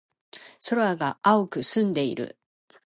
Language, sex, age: Japanese, female, 60-69